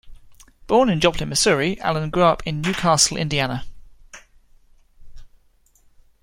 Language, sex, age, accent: English, male, 30-39, England English